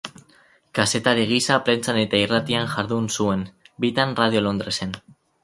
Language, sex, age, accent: Basque, male, under 19, Mendebalekoa (Araba, Bizkaia, Gipuzkoako mendebaleko herri batzuk)